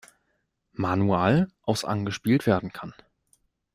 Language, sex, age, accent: German, male, 19-29, Deutschland Deutsch